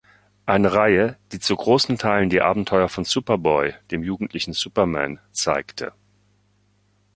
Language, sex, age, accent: German, male, 60-69, Deutschland Deutsch